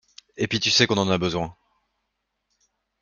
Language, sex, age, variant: French, male, 19-29, Français de métropole